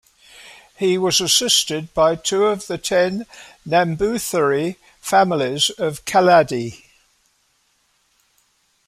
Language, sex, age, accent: English, male, 70-79, England English